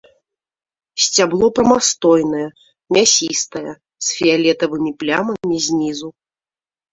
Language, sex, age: Belarusian, female, 30-39